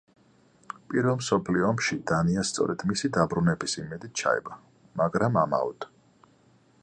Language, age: Georgian, 40-49